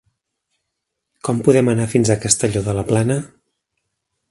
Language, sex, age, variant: Catalan, male, 40-49, Central